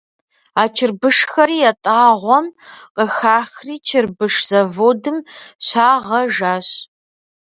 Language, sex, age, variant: Kabardian, female, 30-39, Адыгэбзэ (Къэбэрдей, Кирил, псоми зэдай)